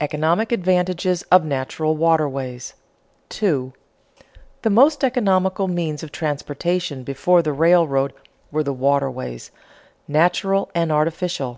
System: none